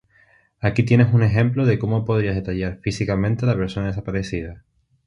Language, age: Spanish, 19-29